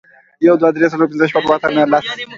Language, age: Pashto, 19-29